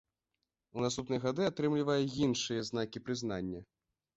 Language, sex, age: Belarusian, male, under 19